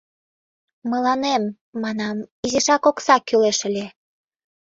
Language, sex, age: Mari, female, 19-29